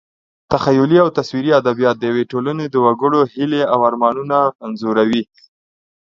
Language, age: Pashto, 30-39